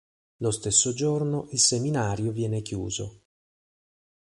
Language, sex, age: Italian, male, 40-49